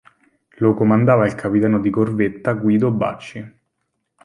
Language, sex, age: Italian, male, 19-29